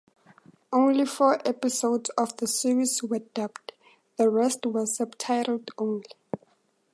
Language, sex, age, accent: English, female, 19-29, Southern African (South Africa, Zimbabwe, Namibia)